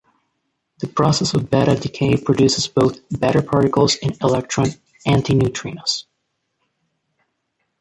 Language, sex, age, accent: English, male, 19-29, United States English